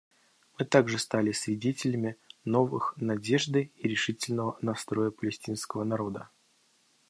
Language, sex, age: Russian, male, 19-29